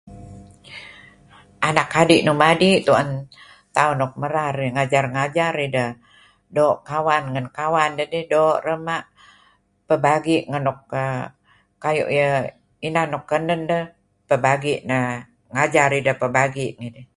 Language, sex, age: Kelabit, female, 70-79